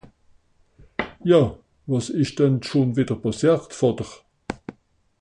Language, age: Swiss German, 60-69